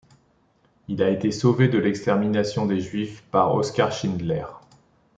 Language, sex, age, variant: French, male, 40-49, Français de métropole